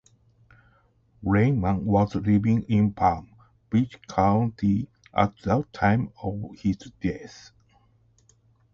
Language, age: English, 40-49